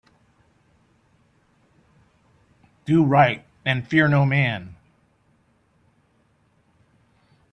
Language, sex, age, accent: English, male, 50-59, United States English